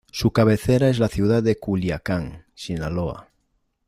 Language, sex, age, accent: Spanish, male, 50-59, España: Norte peninsular (Asturias, Castilla y León, Cantabria, País Vasco, Navarra, Aragón, La Rioja, Guadalajara, Cuenca)